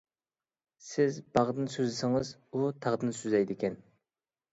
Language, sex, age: Uyghur, male, 30-39